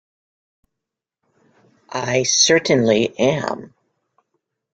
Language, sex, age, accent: English, female, 50-59, United States English